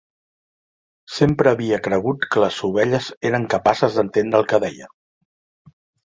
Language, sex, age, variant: Catalan, male, 50-59, Central